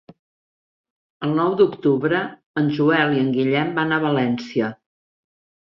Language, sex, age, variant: Catalan, female, 60-69, Central